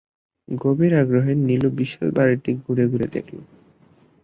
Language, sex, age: Bengali, male, under 19